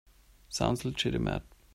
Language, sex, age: English, male, 19-29